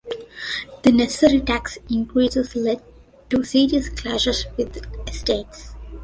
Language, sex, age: English, female, 19-29